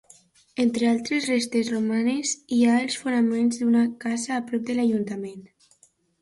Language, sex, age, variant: Catalan, female, under 19, Alacantí